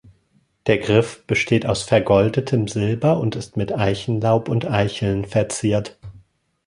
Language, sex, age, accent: German, male, 40-49, Deutschland Deutsch